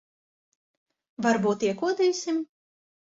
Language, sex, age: Latvian, female, 30-39